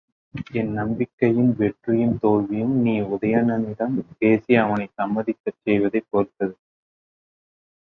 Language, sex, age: Tamil, male, 19-29